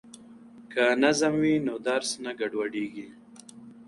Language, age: Pashto, 19-29